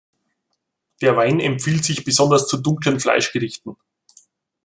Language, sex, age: German, male, 40-49